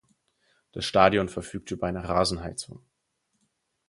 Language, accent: German, Deutschland Deutsch